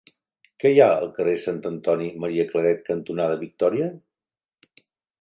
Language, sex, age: Catalan, male, 60-69